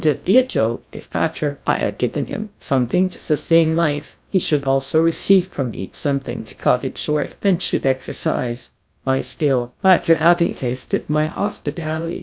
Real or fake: fake